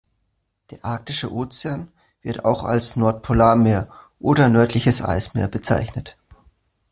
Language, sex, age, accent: German, male, 19-29, Deutschland Deutsch